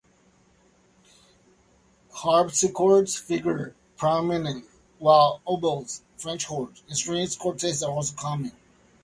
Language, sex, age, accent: English, male, 40-49, United States English